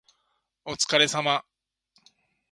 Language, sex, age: Japanese, male, 50-59